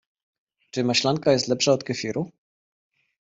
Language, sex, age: Polish, male, 30-39